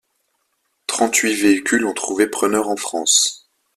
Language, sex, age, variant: French, male, 19-29, Français de métropole